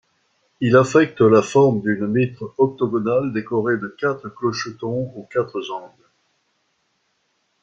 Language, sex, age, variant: French, male, 60-69, Français de métropole